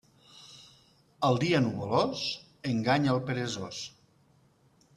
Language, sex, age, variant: Catalan, male, 40-49, Nord-Occidental